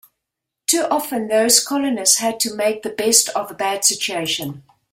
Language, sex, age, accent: English, female, 60-69, Southern African (South Africa, Zimbabwe, Namibia)